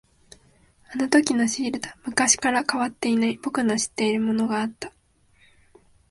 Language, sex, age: Japanese, female, 19-29